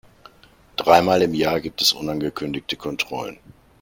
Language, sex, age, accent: German, male, 50-59, Deutschland Deutsch